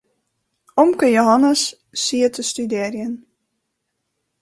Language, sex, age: Western Frisian, female, 30-39